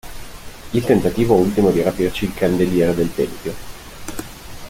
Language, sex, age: Italian, male, 19-29